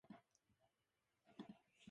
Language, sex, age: Japanese, male, 19-29